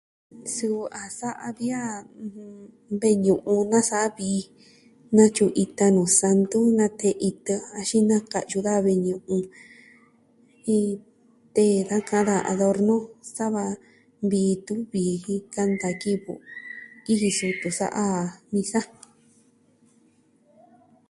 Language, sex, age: Southwestern Tlaxiaco Mixtec, female, 19-29